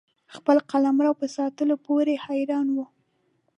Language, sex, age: Pashto, female, 19-29